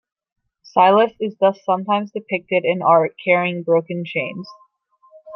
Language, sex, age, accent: English, female, 19-29, United States English